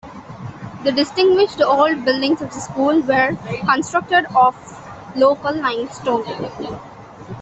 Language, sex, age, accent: English, female, under 19, India and South Asia (India, Pakistan, Sri Lanka)